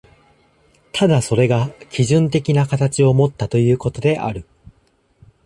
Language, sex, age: Japanese, male, 19-29